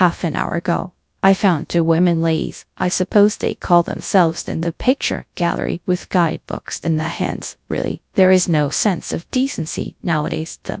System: TTS, GradTTS